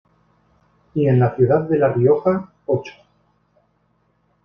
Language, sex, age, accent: Spanish, male, 30-39, España: Norte peninsular (Asturias, Castilla y León, Cantabria, País Vasco, Navarra, Aragón, La Rioja, Guadalajara, Cuenca)